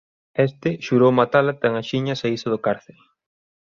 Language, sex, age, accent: Galician, male, 30-39, Normativo (estándar)